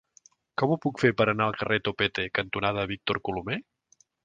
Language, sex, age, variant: Catalan, male, 50-59, Central